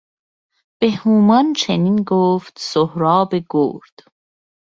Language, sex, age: Persian, female, 19-29